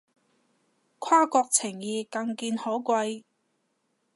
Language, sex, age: Cantonese, female, 30-39